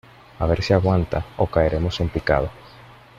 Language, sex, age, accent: Spanish, male, 30-39, Caribe: Cuba, Venezuela, Puerto Rico, República Dominicana, Panamá, Colombia caribeña, México caribeño, Costa del golfo de México